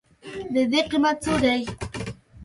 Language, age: Pashto, 19-29